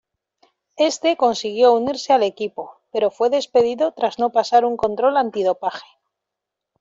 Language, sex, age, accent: Spanish, female, 40-49, España: Norte peninsular (Asturias, Castilla y León, Cantabria, País Vasco, Navarra, Aragón, La Rioja, Guadalajara, Cuenca)